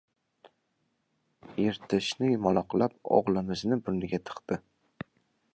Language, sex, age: Uzbek, male, 19-29